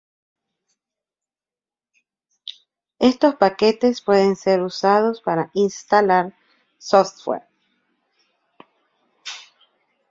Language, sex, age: Spanish, female, 40-49